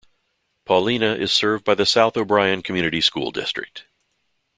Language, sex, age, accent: English, male, 60-69, United States English